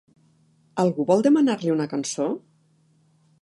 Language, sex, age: Catalan, female, 50-59